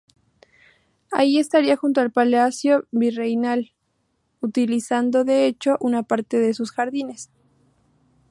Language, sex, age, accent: Spanish, female, 19-29, México